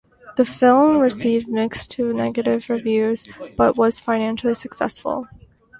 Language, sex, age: English, female, 19-29